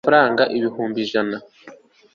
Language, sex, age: Kinyarwanda, male, 19-29